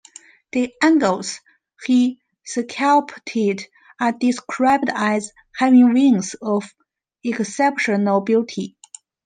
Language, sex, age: English, female, 30-39